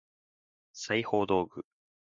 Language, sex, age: Japanese, male, 19-29